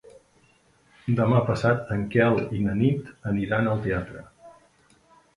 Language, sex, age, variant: Catalan, male, 50-59, Septentrional